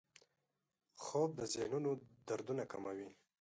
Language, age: Pashto, 19-29